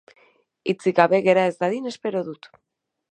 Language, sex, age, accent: Basque, female, 30-39, Erdialdekoa edo Nafarra (Gipuzkoa, Nafarroa)